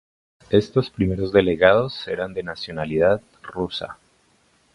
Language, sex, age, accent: Spanish, male, 30-39, Andino-Pacífico: Colombia, Perú, Ecuador, oeste de Bolivia y Venezuela andina